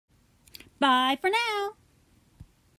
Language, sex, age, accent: English, female, 30-39, United States English